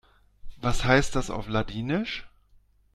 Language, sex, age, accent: German, male, 40-49, Deutschland Deutsch